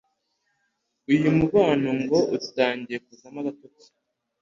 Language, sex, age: Kinyarwanda, male, under 19